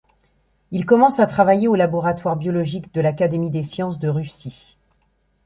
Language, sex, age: French, female, 50-59